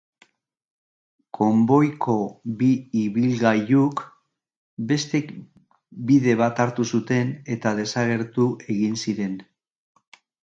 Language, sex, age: Basque, male, 60-69